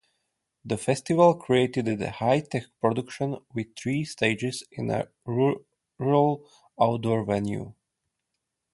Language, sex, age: English, male, 30-39